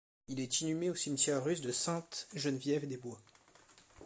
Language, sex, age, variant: French, male, 19-29, Français de métropole